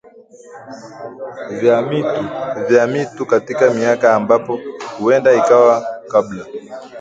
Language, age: Swahili, 19-29